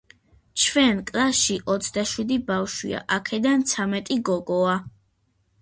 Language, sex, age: Georgian, female, under 19